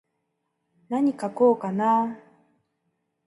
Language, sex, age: Japanese, female, 30-39